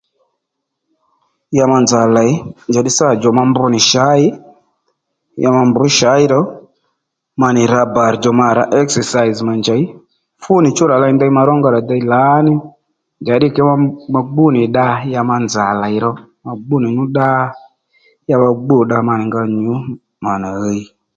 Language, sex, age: Lendu, male, 30-39